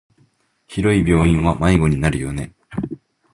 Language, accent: Japanese, 日本人